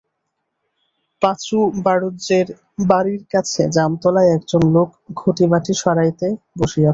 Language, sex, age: Bengali, male, 19-29